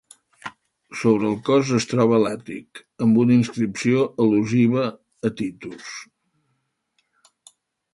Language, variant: Catalan, Central